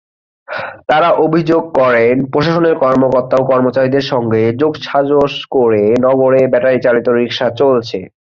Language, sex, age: Bengali, male, 19-29